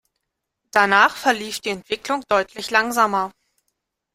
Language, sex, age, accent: German, female, 19-29, Deutschland Deutsch